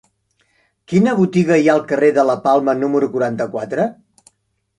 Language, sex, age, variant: Catalan, male, 60-69, Central